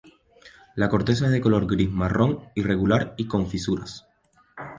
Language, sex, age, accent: Spanish, male, 19-29, España: Islas Canarias